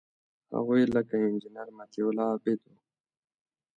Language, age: Pashto, 30-39